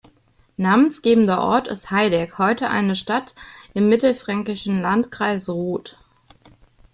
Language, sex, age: German, female, 30-39